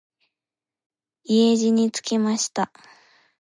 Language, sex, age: Japanese, female, under 19